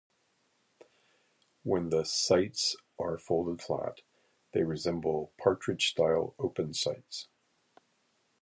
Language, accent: English, United States English